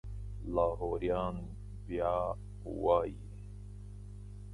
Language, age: Pashto, 40-49